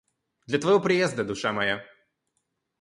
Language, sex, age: Russian, male, under 19